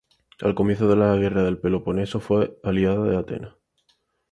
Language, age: Spanish, 19-29